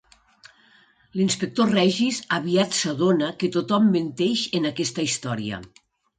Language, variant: Catalan, Nord-Occidental